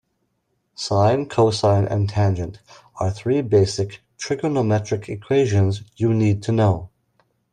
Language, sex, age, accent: English, male, 50-59, Canadian English